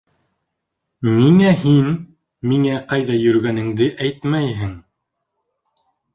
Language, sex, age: Bashkir, male, 19-29